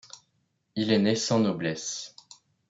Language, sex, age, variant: French, male, under 19, Français de métropole